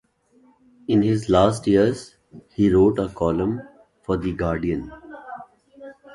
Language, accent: English, India and South Asia (India, Pakistan, Sri Lanka)